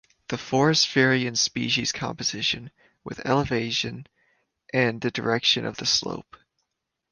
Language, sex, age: English, male, 19-29